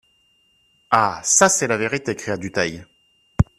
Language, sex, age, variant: French, male, 40-49, Français de métropole